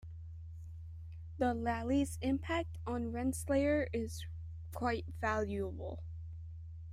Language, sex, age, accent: English, female, 19-29, United States English